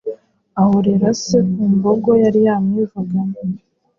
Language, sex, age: Kinyarwanda, female, 19-29